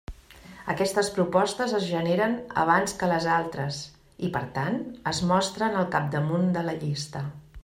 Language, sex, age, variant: Catalan, female, 50-59, Central